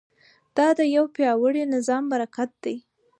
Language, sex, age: Pashto, female, 19-29